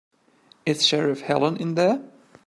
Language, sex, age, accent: English, male, 30-39, England English